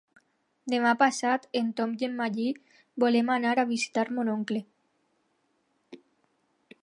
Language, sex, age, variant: Catalan, female, under 19, Alacantí